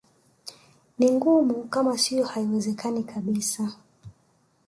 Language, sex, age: Swahili, female, 19-29